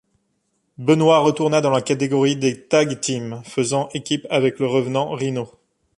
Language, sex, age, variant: French, male, 19-29, Français de métropole